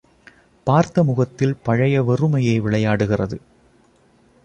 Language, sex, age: Tamil, male, 30-39